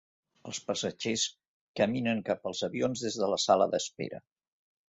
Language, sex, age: Catalan, male, 70-79